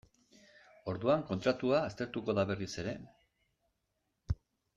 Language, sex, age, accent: Basque, male, 60-69, Erdialdekoa edo Nafarra (Gipuzkoa, Nafarroa)